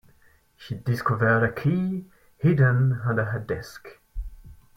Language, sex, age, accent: English, male, 19-29, french accent